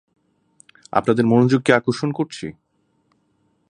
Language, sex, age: Bengali, male, 30-39